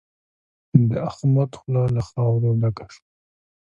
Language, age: Pashto, 30-39